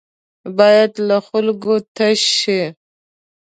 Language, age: Pashto, 19-29